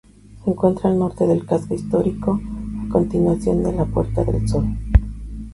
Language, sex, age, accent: Spanish, female, 40-49, México